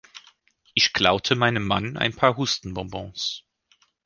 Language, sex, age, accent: German, male, 30-39, Deutschland Deutsch